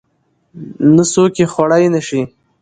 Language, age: Pashto, under 19